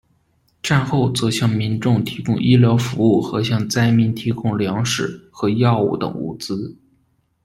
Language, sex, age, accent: Chinese, male, 19-29, 出生地：黑龙江省